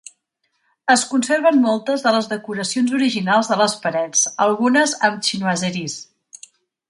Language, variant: Catalan, Central